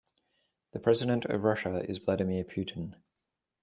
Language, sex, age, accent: English, male, 40-49, Australian English